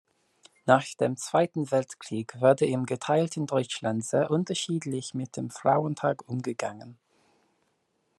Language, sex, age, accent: German, male, 19-29, Britisches Deutsch